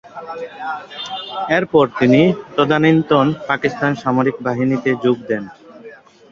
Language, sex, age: Bengali, male, 19-29